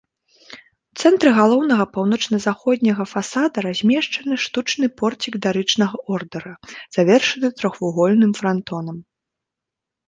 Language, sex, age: Belarusian, female, 19-29